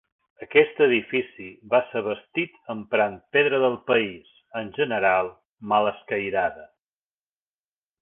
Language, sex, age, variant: Catalan, male, 50-59, Balear